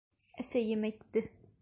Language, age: Bashkir, 19-29